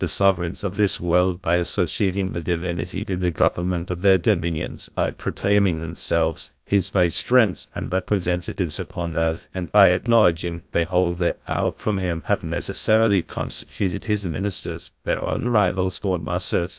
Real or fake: fake